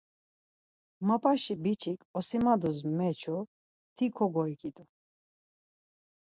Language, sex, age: Laz, female, 40-49